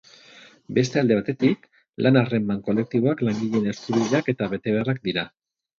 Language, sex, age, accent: Basque, male, 40-49, Mendebalekoa (Araba, Bizkaia, Gipuzkoako mendebaleko herri batzuk)